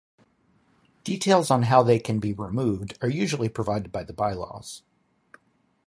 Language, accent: English, United States English